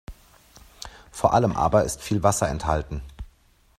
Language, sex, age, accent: German, male, 40-49, Deutschland Deutsch